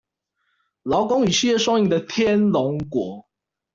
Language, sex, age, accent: Chinese, male, 30-39, 出生地：臺北市